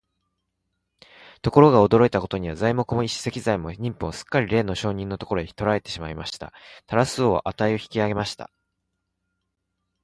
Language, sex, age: Japanese, male, 40-49